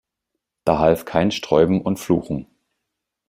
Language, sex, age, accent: German, male, 30-39, Deutschland Deutsch